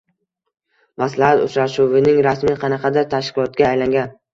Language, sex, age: Uzbek, male, under 19